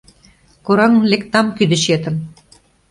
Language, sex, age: Mari, female, 50-59